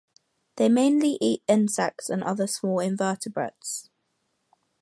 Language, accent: English, England English